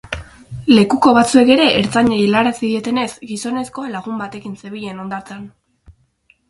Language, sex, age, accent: Basque, female, under 19, Mendebalekoa (Araba, Bizkaia, Gipuzkoako mendebaleko herri batzuk)